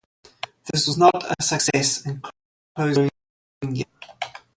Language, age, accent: English, 30-39, Southern African (South Africa, Zimbabwe, Namibia)